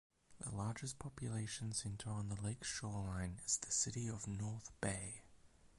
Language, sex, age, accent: English, male, under 19, Australian English; England English; New Zealand English